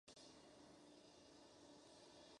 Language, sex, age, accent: Spanish, female, 19-29, México